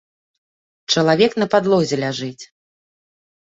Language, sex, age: Belarusian, female, 30-39